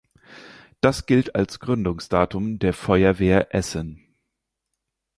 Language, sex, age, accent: German, male, 19-29, Deutschland Deutsch